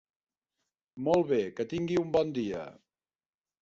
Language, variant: Catalan, Central